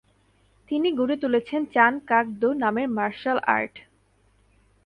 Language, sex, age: Bengali, female, 19-29